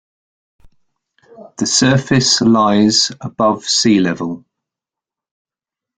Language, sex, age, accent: English, male, 30-39, England English